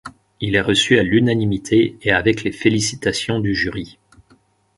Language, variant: French, Français de métropole